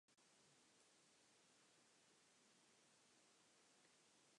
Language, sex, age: English, male, under 19